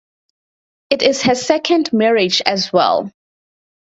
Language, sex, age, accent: English, female, 30-39, Southern African (South Africa, Zimbabwe, Namibia)